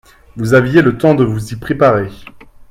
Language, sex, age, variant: French, male, 19-29, Français de métropole